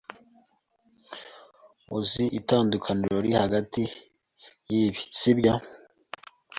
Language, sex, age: Kinyarwanda, male, 19-29